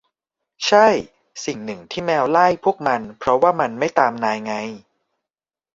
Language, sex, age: Thai, male, 19-29